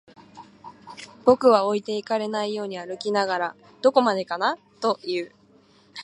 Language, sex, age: Japanese, female, 19-29